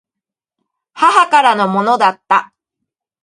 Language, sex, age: Japanese, female, 40-49